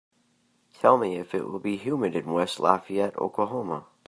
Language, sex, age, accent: English, male, 40-49, United States English